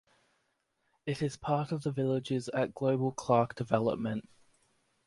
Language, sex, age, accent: English, male, under 19, Australian English